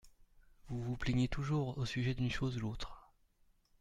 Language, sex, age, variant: French, male, 40-49, Français de métropole